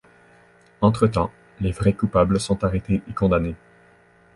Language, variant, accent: French, Français d'Amérique du Nord, Français du Canada